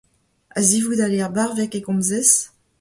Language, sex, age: Breton, female, 50-59